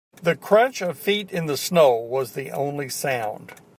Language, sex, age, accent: English, male, 60-69, United States English